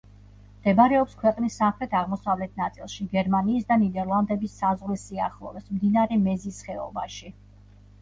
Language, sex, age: Georgian, female, 40-49